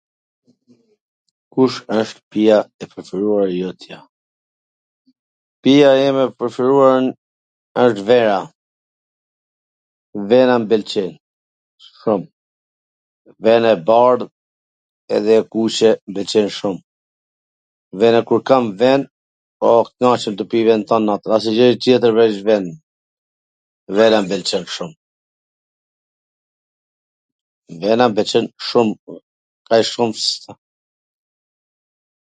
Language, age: Gheg Albanian, 50-59